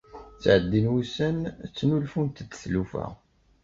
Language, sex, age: Kabyle, male, 30-39